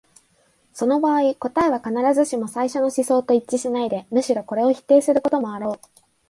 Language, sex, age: Japanese, female, 19-29